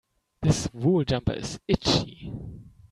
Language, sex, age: English, male, 19-29